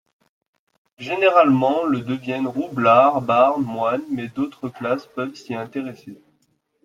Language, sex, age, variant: French, male, 19-29, Français de métropole